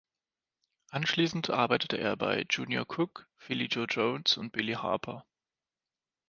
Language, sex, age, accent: German, male, 30-39, Deutschland Deutsch